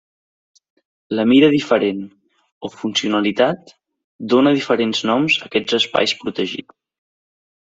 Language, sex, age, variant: Catalan, male, 19-29, Central